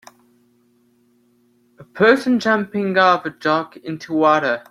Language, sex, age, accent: English, male, under 19, England English